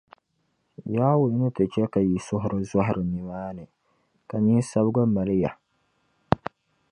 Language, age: Dagbani, 19-29